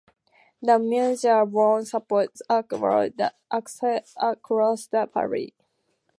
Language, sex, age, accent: English, female, under 19, England English